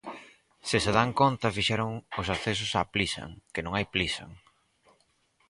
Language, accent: Galician, Normativo (estándar)